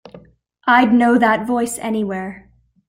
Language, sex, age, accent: English, female, under 19, Canadian English